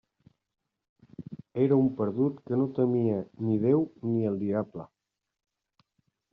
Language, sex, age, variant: Catalan, male, 40-49, Central